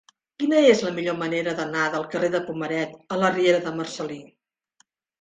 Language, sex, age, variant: Catalan, female, 50-59, Nord-Occidental